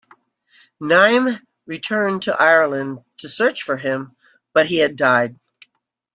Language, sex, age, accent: English, female, 60-69, United States English